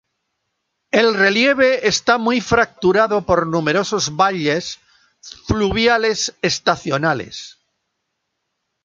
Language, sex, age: Spanish, female, 70-79